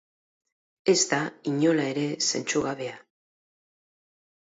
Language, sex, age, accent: Basque, female, 40-49, Mendebalekoa (Araba, Bizkaia, Gipuzkoako mendebaleko herri batzuk)